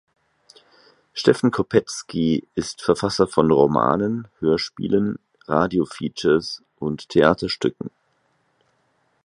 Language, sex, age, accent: German, male, 40-49, Deutschland Deutsch